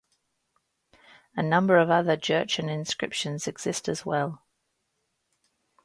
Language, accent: English, Australian English